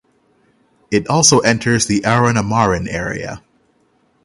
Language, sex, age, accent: English, male, 30-39, United States English; England English